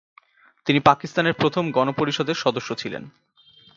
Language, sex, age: Bengali, male, 19-29